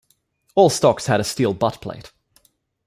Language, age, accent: English, 19-29, Australian English